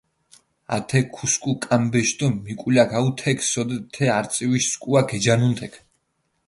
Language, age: Mingrelian, 40-49